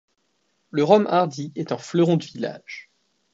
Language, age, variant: French, 19-29, Français de métropole